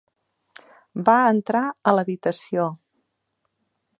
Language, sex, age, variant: Catalan, female, 40-49, Central